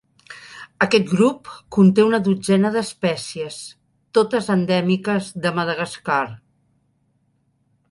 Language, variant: Catalan, Central